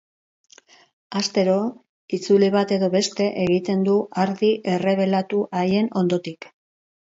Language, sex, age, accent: Basque, female, 50-59, Mendebalekoa (Araba, Bizkaia, Gipuzkoako mendebaleko herri batzuk)